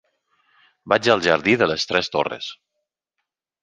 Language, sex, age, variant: Catalan, male, 30-39, Nord-Occidental